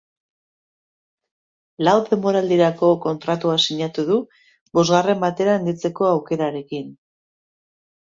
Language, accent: Basque, Erdialdekoa edo Nafarra (Gipuzkoa, Nafarroa)